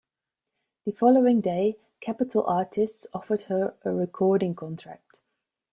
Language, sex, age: English, female, 40-49